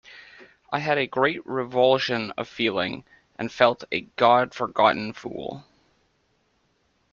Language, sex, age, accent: English, male, 19-29, United States English